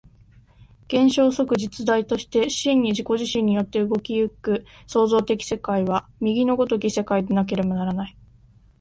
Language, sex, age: Japanese, female, 19-29